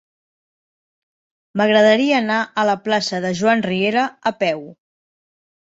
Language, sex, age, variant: Catalan, female, 30-39, Septentrional